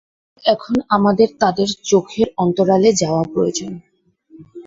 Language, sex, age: Bengali, female, 19-29